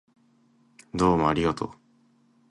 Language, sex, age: Japanese, male, 19-29